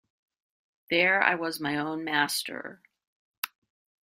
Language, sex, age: English, female, 50-59